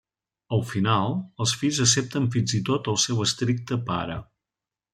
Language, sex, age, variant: Catalan, male, 50-59, Nord-Occidental